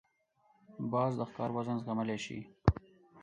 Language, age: Pashto, 19-29